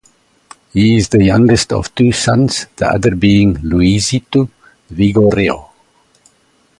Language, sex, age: English, male, 60-69